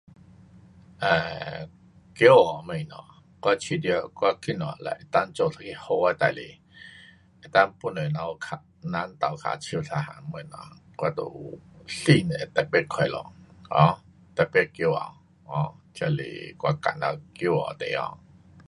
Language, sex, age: Pu-Xian Chinese, male, 50-59